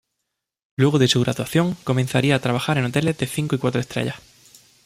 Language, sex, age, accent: Spanish, male, 19-29, España: Sur peninsular (Andalucia, Extremadura, Murcia)